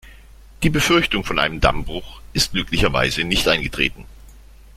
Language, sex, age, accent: German, male, 40-49, Deutschland Deutsch